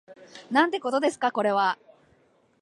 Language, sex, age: Japanese, female, 19-29